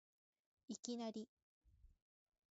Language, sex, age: Japanese, female, 19-29